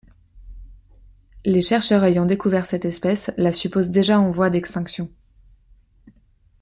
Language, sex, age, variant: French, female, 30-39, Français de métropole